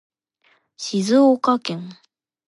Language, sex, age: Japanese, female, under 19